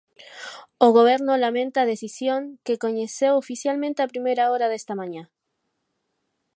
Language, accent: Galician, Normativo (estándar)